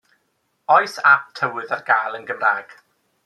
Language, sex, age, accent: Welsh, male, 19-29, Y Deyrnas Unedig Cymraeg